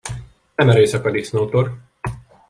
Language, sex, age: Hungarian, male, 19-29